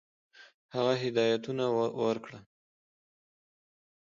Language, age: Pashto, 19-29